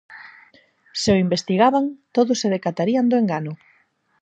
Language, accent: Galician, Normativo (estándar)